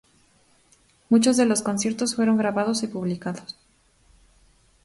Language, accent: Spanish, México